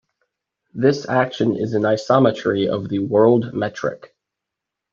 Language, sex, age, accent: English, male, 19-29, United States English